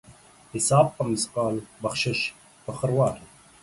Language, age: Pashto, 30-39